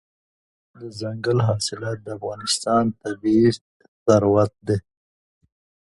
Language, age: Pashto, 40-49